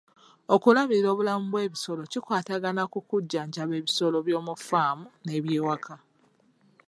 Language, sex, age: Ganda, female, 19-29